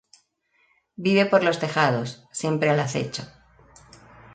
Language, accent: Spanish, España: Centro-Sur peninsular (Madrid, Toledo, Castilla-La Mancha)